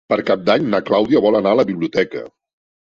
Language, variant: Catalan, Central